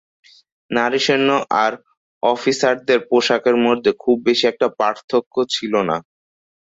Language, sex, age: Bengali, male, under 19